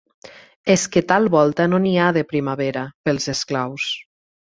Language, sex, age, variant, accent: Catalan, female, 19-29, Nord-Occidental, Lleidatà